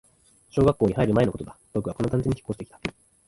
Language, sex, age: Japanese, male, 19-29